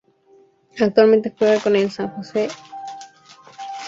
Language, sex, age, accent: Spanish, female, 19-29, México